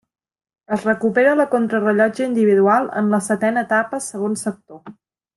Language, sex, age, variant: Catalan, female, 30-39, Central